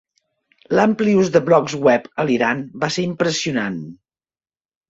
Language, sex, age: Catalan, female, 50-59